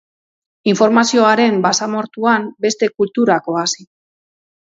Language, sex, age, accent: Basque, female, 40-49, Mendebalekoa (Araba, Bizkaia, Gipuzkoako mendebaleko herri batzuk)